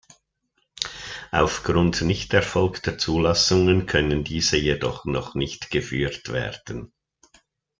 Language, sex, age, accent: German, male, 60-69, Schweizerdeutsch